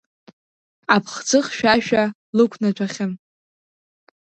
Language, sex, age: Abkhazian, female, 40-49